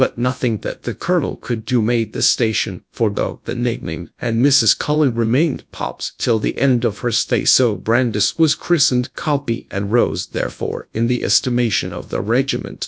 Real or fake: fake